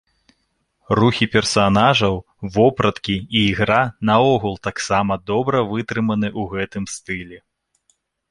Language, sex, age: Belarusian, male, 30-39